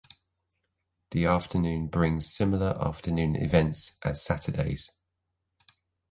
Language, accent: English, England English